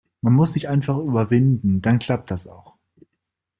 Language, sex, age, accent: German, male, 30-39, Deutschland Deutsch